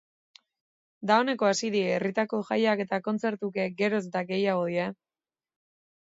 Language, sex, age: Basque, female, 30-39